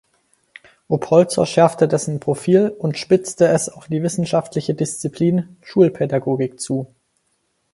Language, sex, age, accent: German, male, under 19, Deutschland Deutsch